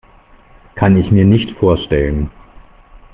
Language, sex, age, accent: German, male, 30-39, Deutschland Deutsch